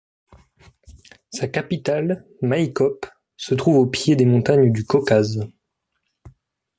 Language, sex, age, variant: French, male, 30-39, Français de métropole